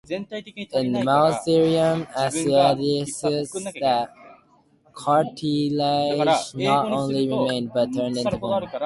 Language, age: English, under 19